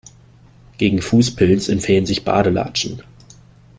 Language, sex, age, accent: German, male, 19-29, Deutschland Deutsch